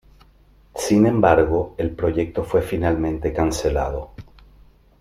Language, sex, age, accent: Spanish, male, 40-49, Caribe: Cuba, Venezuela, Puerto Rico, República Dominicana, Panamá, Colombia caribeña, México caribeño, Costa del golfo de México